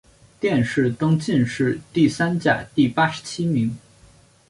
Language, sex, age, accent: Chinese, male, 19-29, 出生地：辽宁省